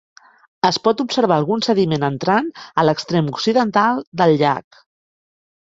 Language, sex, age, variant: Catalan, female, 40-49, Central